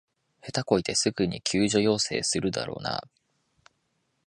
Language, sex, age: Japanese, male, 19-29